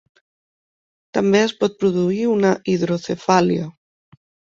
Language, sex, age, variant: Catalan, female, 30-39, Central